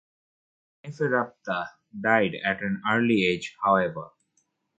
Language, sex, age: English, male, 30-39